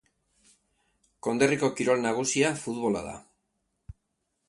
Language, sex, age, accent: Basque, male, 50-59, Erdialdekoa edo Nafarra (Gipuzkoa, Nafarroa)